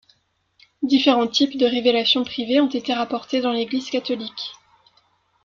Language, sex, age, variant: French, female, 19-29, Français de métropole